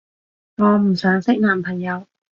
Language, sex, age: Cantonese, female, 19-29